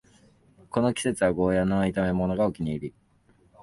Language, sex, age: Japanese, male, 19-29